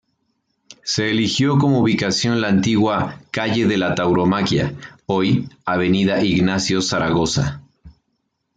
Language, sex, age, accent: Spanish, male, 30-39, México